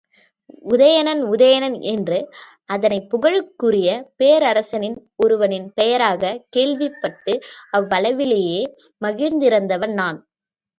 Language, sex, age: Tamil, female, 19-29